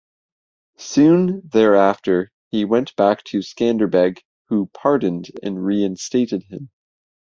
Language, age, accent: English, 30-39, Canadian English